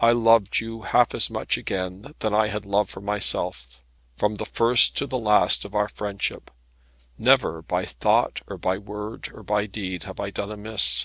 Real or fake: real